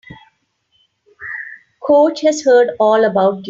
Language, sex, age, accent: English, female, 50-59, India and South Asia (India, Pakistan, Sri Lanka)